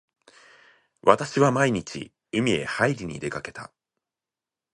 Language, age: Japanese, 19-29